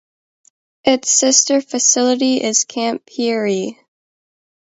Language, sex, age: English, female, under 19